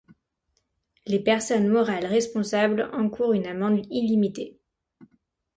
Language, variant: French, Français de métropole